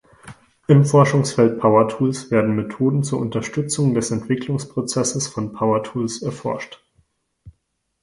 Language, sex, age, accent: German, male, 19-29, Deutschland Deutsch